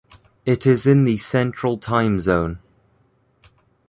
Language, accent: English, England English